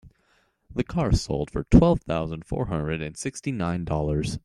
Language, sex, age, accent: English, male, under 19, England English